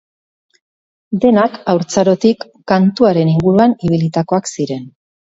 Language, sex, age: Basque, female, 40-49